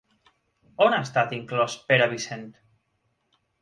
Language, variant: Catalan, Central